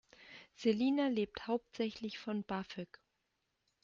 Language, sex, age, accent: German, female, 19-29, Deutschland Deutsch